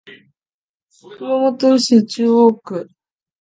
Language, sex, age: Japanese, female, 19-29